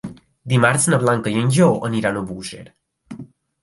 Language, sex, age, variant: Catalan, male, under 19, Balear